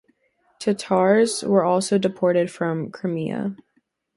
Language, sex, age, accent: English, female, under 19, United States English